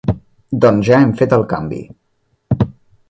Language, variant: Catalan, Central